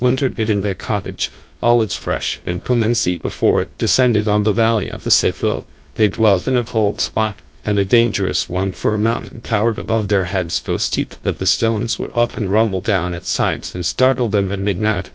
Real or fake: fake